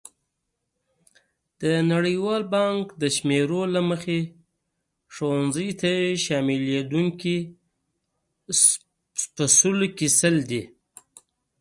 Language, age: Pashto, 30-39